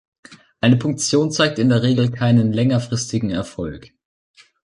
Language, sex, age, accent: German, male, under 19, Deutschland Deutsch